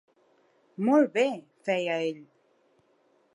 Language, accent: Catalan, central; nord-occidental